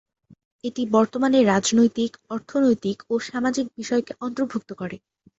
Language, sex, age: Bengali, female, under 19